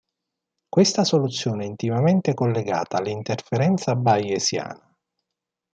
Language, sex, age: Italian, male, 40-49